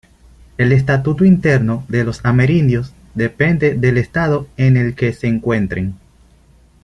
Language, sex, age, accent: Spanish, male, 19-29, Caribe: Cuba, Venezuela, Puerto Rico, República Dominicana, Panamá, Colombia caribeña, México caribeño, Costa del golfo de México